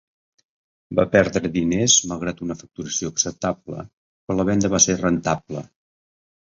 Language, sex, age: Catalan, male, 50-59